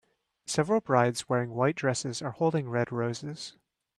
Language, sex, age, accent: English, male, 30-39, United States English